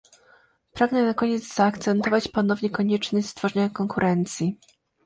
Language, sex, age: Polish, female, 19-29